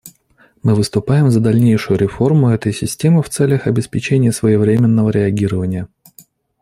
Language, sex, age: Russian, male, 30-39